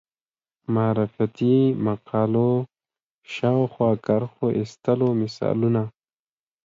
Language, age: Pashto, 19-29